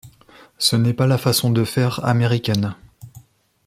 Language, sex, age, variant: French, male, 30-39, Français de métropole